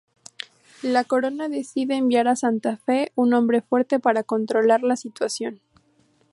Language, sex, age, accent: Spanish, female, 19-29, México